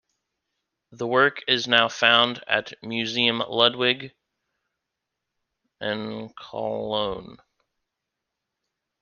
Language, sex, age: English, male, 19-29